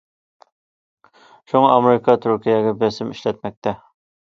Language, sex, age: Uyghur, female, 30-39